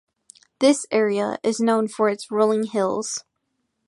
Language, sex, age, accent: English, female, under 19, United States English